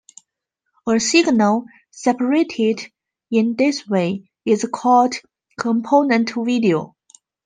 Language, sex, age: English, female, 30-39